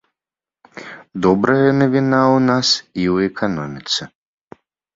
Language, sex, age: Belarusian, male, 19-29